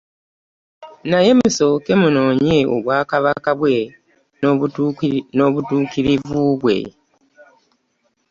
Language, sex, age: Ganda, female, 50-59